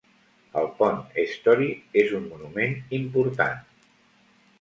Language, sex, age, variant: Catalan, male, 60-69, Central